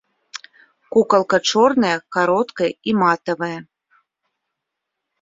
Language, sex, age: Belarusian, female, 40-49